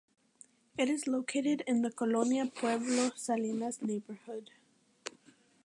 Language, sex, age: English, female, under 19